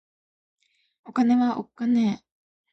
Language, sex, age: Japanese, female, 19-29